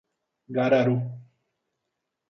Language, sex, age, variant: Portuguese, male, 19-29, Portuguese (Brasil)